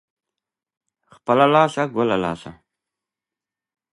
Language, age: Pashto, 30-39